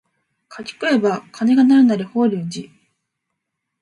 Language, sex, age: Japanese, female, 19-29